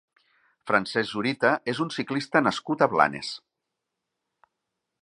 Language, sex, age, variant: Catalan, male, 40-49, Nord-Occidental